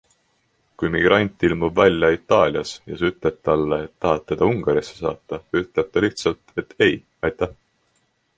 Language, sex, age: Estonian, male, 19-29